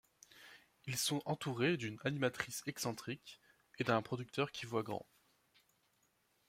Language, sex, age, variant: French, male, 19-29, Français de métropole